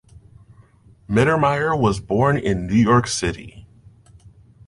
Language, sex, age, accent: English, male, 30-39, United States English